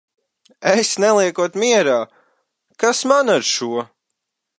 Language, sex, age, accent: Latvian, male, 19-29, Riga